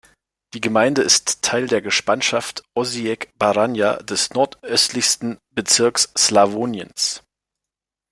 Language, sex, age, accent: German, male, 30-39, Deutschland Deutsch